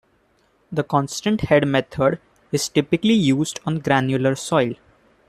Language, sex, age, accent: English, male, 19-29, India and South Asia (India, Pakistan, Sri Lanka)